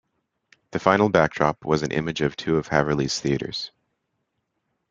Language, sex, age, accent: English, male, 30-39, United States English